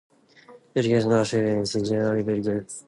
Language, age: English, 19-29